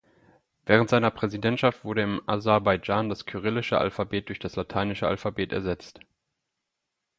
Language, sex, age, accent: German, male, 30-39, Deutschland Deutsch